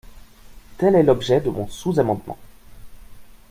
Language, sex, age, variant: French, male, 19-29, Français de métropole